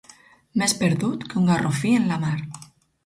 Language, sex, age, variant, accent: Catalan, female, 40-49, Alacantí, valencià